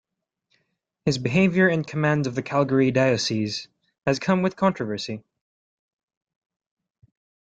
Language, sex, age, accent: English, male, 19-29, Filipino